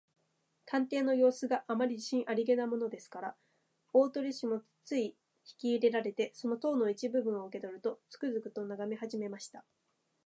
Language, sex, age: Japanese, female, 19-29